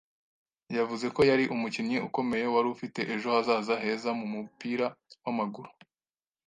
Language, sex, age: Kinyarwanda, male, 19-29